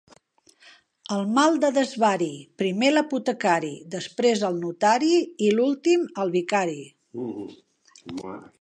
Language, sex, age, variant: Catalan, female, 70-79, Central